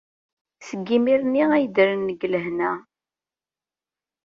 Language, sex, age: Kabyle, female, 30-39